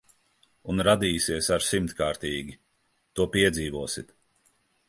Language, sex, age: Latvian, male, 30-39